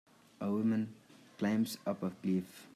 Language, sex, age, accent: English, male, 19-29, India and South Asia (India, Pakistan, Sri Lanka)